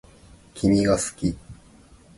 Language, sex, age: Japanese, male, 30-39